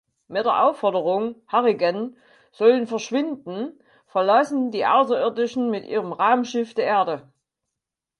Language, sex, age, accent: German, female, 50-59, Deutschland Deutsch